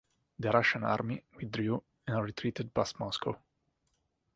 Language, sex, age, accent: English, male, 19-29, United States English